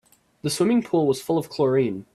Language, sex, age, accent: English, female, under 19, United States English